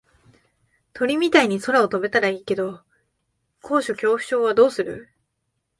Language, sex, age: Japanese, female, 19-29